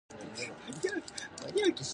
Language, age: Japanese, 19-29